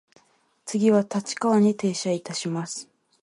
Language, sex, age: Japanese, female, 19-29